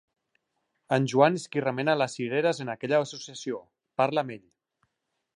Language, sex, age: Catalan, male, 40-49